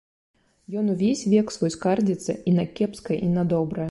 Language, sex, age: Belarusian, female, 30-39